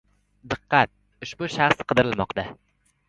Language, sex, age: Uzbek, male, under 19